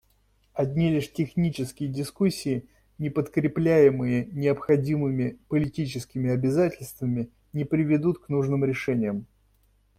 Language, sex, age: Russian, male, 30-39